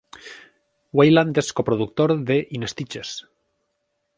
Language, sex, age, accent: Catalan, male, 19-29, valencià